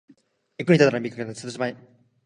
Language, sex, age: Japanese, male, 19-29